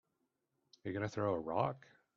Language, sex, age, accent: English, male, 19-29, Canadian English